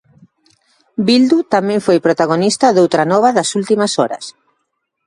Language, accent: Galician, Normativo (estándar)